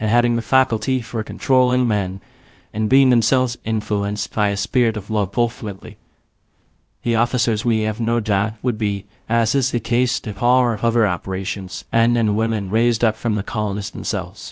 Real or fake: fake